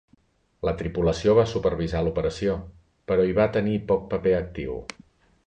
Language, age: Catalan, 40-49